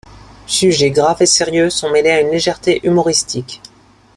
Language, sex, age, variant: French, male, 30-39, Français de métropole